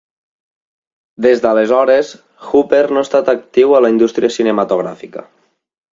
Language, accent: Catalan, septentrional; valencià